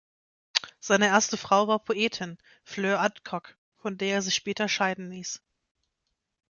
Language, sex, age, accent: German, female, 19-29, Deutschland Deutsch